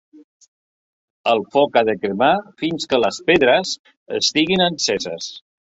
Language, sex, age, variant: Catalan, male, 60-69, Central